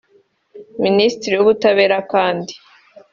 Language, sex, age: Kinyarwanda, female, 19-29